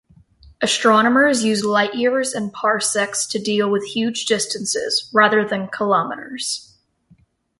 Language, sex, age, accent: English, female, 19-29, United States English